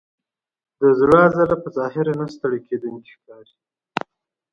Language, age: Pashto, 19-29